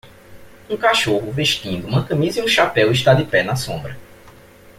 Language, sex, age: Portuguese, male, 19-29